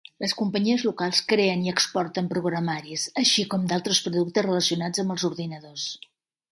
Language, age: Catalan, 60-69